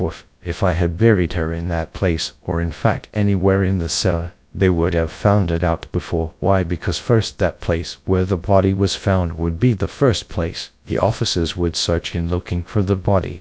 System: TTS, GradTTS